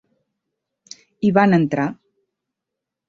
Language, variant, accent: Catalan, Central, Barceloní